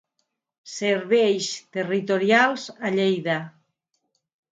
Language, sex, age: Catalan, female, 50-59